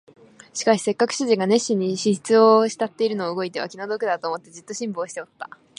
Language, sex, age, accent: Japanese, female, 19-29, 標準語